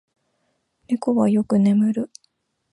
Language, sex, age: Japanese, female, 19-29